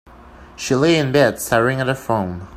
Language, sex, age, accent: English, male, 19-29, Canadian English